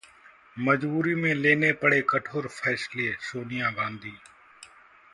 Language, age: Hindi, 40-49